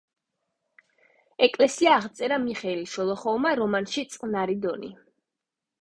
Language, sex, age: Georgian, female, 19-29